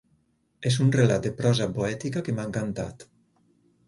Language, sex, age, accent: Catalan, male, 50-59, valencià